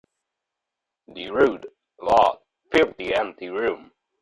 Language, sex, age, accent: English, male, 19-29, United States English